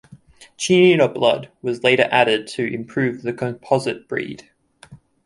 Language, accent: English, Australian English